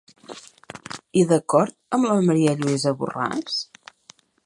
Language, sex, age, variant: Catalan, female, 40-49, Septentrional